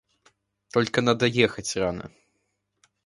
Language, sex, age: Russian, male, under 19